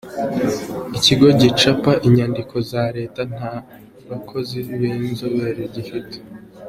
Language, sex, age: Kinyarwanda, male, 19-29